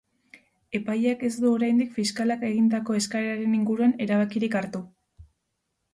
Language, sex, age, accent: Basque, female, 19-29, Erdialdekoa edo Nafarra (Gipuzkoa, Nafarroa)